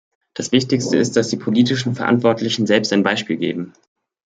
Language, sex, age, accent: German, male, 19-29, Deutschland Deutsch